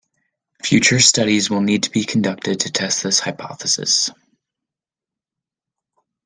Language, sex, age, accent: English, male, under 19, United States English